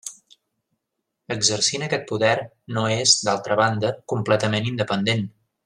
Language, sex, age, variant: Catalan, male, 40-49, Central